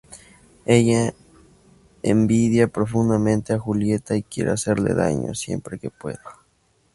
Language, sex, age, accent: Spanish, male, 19-29, México